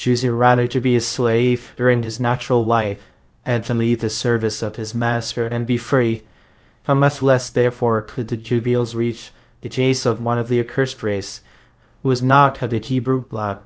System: TTS, VITS